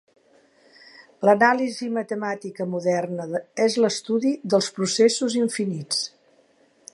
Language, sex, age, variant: Catalan, female, 70-79, Central